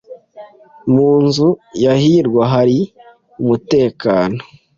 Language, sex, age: Kinyarwanda, male, 19-29